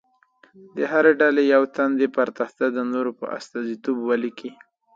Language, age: Pashto, 19-29